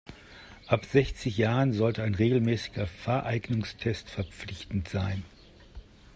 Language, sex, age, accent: German, male, 60-69, Deutschland Deutsch